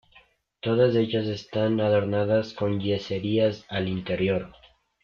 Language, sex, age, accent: Spanish, male, under 19, Andino-Pacífico: Colombia, Perú, Ecuador, oeste de Bolivia y Venezuela andina